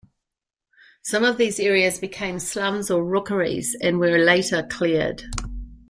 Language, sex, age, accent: English, female, 60-69, New Zealand English